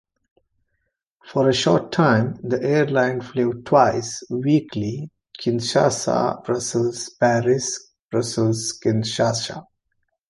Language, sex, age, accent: English, male, 40-49, India and South Asia (India, Pakistan, Sri Lanka)